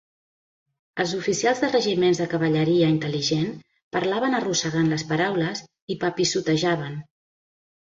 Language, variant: Catalan, Central